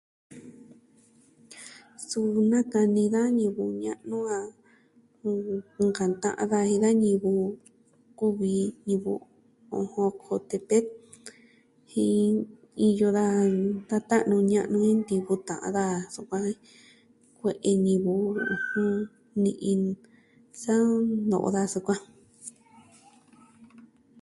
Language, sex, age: Southwestern Tlaxiaco Mixtec, female, 19-29